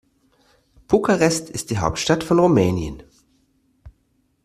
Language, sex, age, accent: German, male, 30-39, Deutschland Deutsch